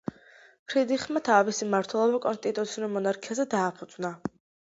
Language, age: Georgian, under 19